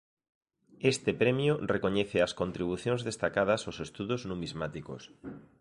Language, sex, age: Galician, male, 40-49